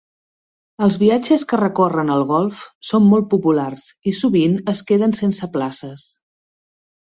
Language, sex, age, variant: Catalan, female, 50-59, Central